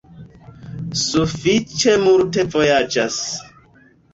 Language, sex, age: Esperanto, male, 19-29